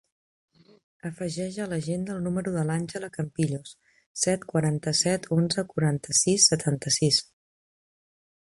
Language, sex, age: Catalan, female, 30-39